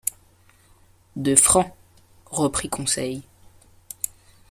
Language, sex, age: French, male, under 19